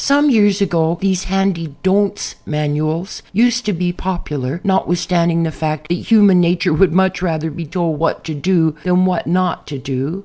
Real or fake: real